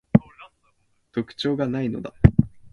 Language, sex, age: Japanese, male, 19-29